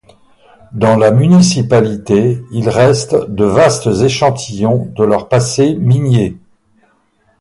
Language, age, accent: French, 60-69, Français de l'ouest de la France